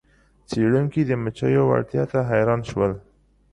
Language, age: Pashto, 40-49